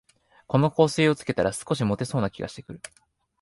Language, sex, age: Japanese, male, 19-29